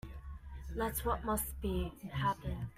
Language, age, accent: English, under 19, Australian English